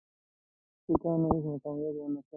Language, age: Pashto, 19-29